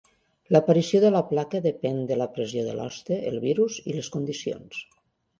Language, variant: Catalan, Central